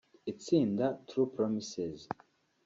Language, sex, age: Kinyarwanda, male, under 19